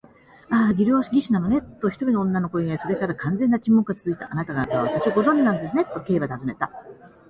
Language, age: Japanese, 60-69